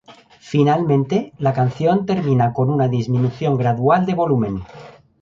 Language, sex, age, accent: Spanish, male, 50-59, España: Centro-Sur peninsular (Madrid, Toledo, Castilla-La Mancha)